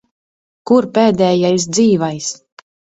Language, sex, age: Latvian, female, 30-39